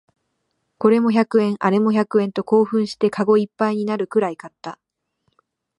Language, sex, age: Japanese, female, 19-29